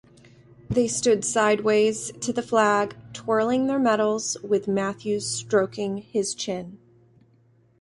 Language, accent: English, United States English